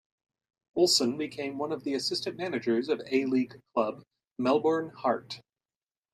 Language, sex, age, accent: English, male, 30-39, United States English